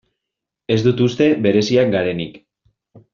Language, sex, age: Basque, male, 19-29